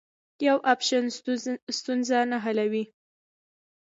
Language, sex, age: Pashto, female, 30-39